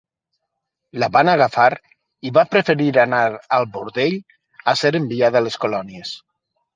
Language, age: Catalan, 50-59